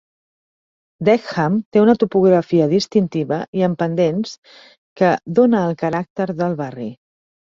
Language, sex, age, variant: Catalan, female, 40-49, Central